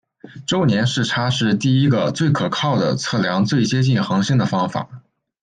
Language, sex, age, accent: Chinese, male, 19-29, 出生地：山东省